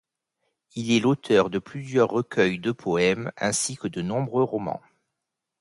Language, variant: French, Français de métropole